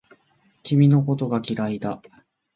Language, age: Japanese, 30-39